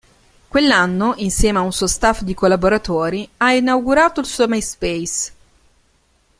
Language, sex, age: Italian, female, 40-49